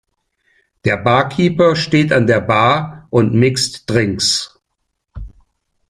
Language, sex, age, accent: German, male, 60-69, Deutschland Deutsch